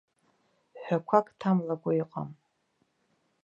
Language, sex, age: Abkhazian, female, 40-49